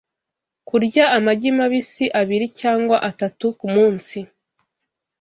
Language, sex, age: Kinyarwanda, female, 19-29